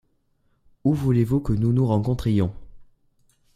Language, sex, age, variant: French, male, under 19, Français de métropole